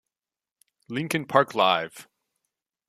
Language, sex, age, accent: English, male, 19-29, Canadian English